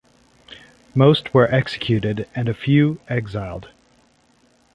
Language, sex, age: English, male, 30-39